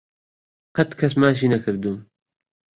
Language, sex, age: Central Kurdish, male, 30-39